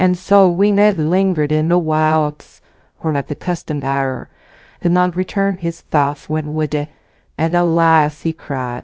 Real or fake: fake